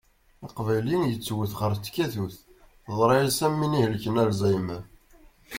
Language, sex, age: Kabyle, male, 19-29